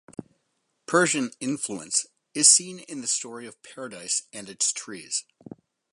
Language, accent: English, United States English